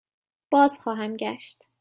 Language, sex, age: Persian, female, 30-39